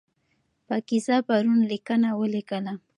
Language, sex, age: Pashto, female, 19-29